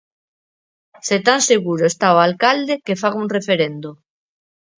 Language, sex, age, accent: Galician, female, 40-49, Normativo (estándar)